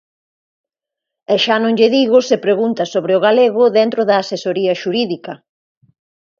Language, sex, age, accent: Galician, female, 40-49, Normativo (estándar)